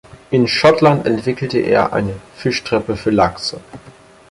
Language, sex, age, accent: German, male, under 19, Deutschland Deutsch